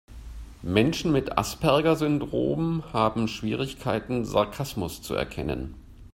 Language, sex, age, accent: German, male, 50-59, Deutschland Deutsch